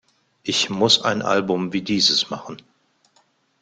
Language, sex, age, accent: German, male, 50-59, Deutschland Deutsch